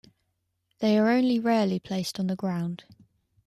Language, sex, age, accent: English, female, 19-29, England English